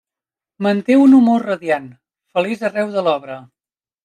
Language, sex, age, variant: Catalan, male, 30-39, Central